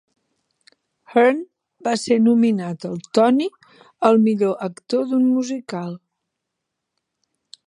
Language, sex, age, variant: Catalan, female, 50-59, Central